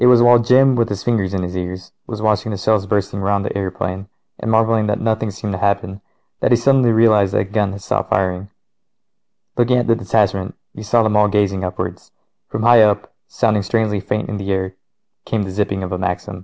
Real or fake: real